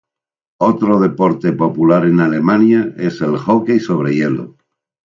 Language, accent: Spanish, España: Sur peninsular (Andalucia, Extremadura, Murcia)